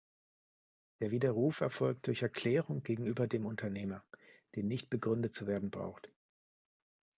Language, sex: German, male